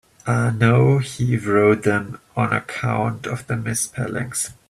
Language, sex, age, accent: English, male, 30-39, England English